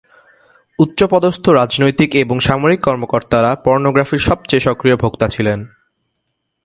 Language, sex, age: Bengali, male, 19-29